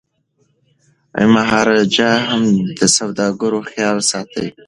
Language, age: Pashto, 19-29